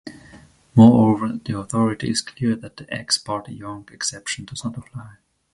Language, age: English, 19-29